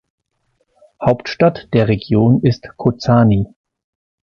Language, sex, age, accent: German, male, 50-59, Deutschland Deutsch